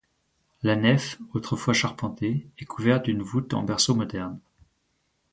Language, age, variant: French, 19-29, Français de métropole